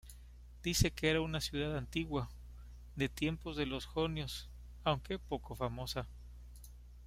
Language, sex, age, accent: Spanish, male, 30-39, México